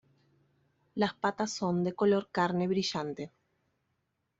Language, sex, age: Spanish, female, 30-39